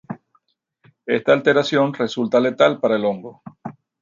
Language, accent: Spanish, Caribe: Cuba, Venezuela, Puerto Rico, República Dominicana, Panamá, Colombia caribeña, México caribeño, Costa del golfo de México